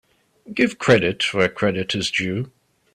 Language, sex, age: English, male, 19-29